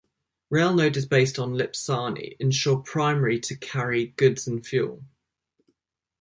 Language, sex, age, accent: English, male, 19-29, England English